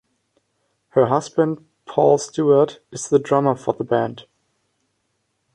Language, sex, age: English, male, under 19